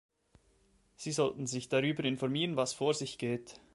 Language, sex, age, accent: German, male, 19-29, Schweizerdeutsch